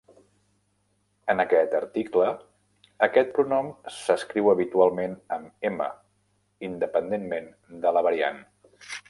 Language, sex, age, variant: Catalan, male, 50-59, Central